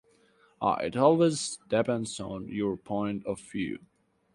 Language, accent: English, United States English